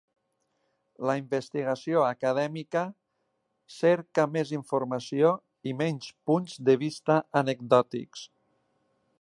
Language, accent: Catalan, valencià